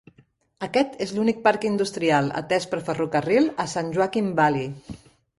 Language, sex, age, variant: Catalan, female, 40-49, Central